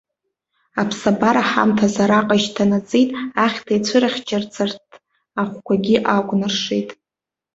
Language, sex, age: Abkhazian, female, 19-29